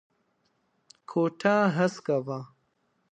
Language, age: Pashto, under 19